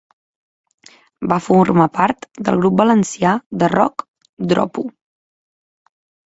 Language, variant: Catalan, Central